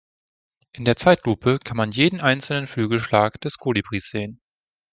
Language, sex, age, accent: German, male, 30-39, Deutschland Deutsch